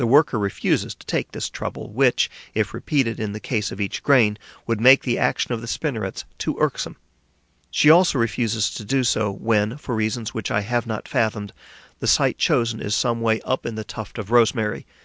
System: none